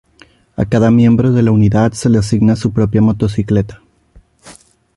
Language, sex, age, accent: Spanish, male, 19-29, México